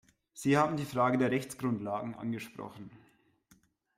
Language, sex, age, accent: German, male, 30-39, Deutschland Deutsch